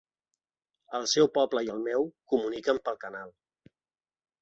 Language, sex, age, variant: Catalan, male, 40-49, Central